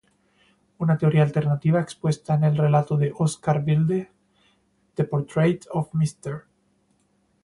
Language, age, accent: Spanish, 19-29, Andino-Pacífico: Colombia, Perú, Ecuador, oeste de Bolivia y Venezuela andina